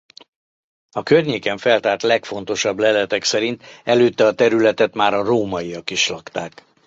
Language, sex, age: Hungarian, male, 60-69